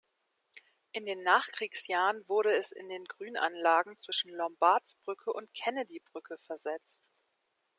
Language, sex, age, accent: German, female, 30-39, Deutschland Deutsch